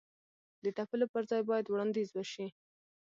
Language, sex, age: Pashto, female, 19-29